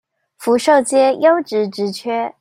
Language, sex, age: Chinese, female, 19-29